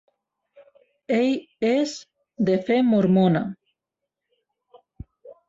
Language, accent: Catalan, aprenent (recent, des del castellà)